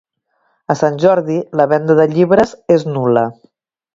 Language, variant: Catalan, Septentrional